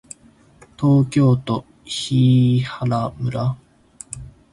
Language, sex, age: Japanese, male, 19-29